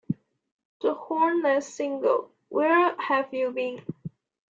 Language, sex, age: English, male, 19-29